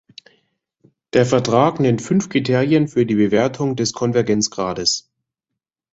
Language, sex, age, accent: German, male, 19-29, Deutschland Deutsch